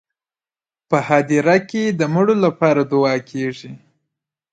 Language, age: Pashto, 19-29